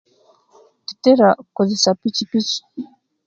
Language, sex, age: Kenyi, female, 19-29